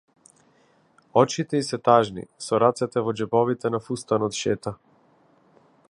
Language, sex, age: Macedonian, female, 19-29